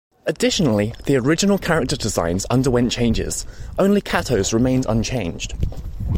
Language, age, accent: English, 19-29, England English